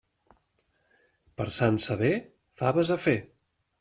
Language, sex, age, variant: Catalan, male, 30-39, Nord-Occidental